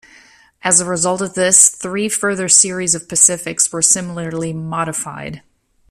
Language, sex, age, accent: English, female, 50-59, United States English